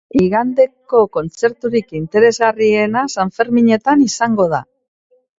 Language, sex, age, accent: Basque, female, 50-59, Mendebalekoa (Araba, Bizkaia, Gipuzkoako mendebaleko herri batzuk)